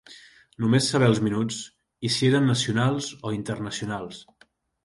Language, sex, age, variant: Catalan, male, 19-29, Central